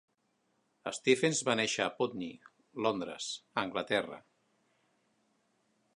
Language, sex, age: Catalan, male, 50-59